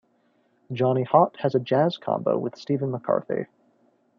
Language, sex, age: English, male, 19-29